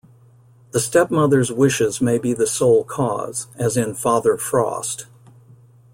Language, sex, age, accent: English, male, 60-69, United States English